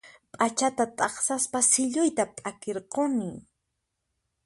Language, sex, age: Puno Quechua, female, 19-29